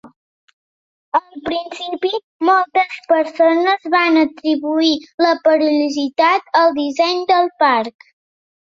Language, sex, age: Catalan, female, 40-49